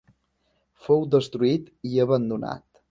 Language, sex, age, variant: Catalan, male, 19-29, Central